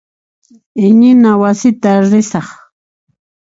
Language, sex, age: Puno Quechua, female, 60-69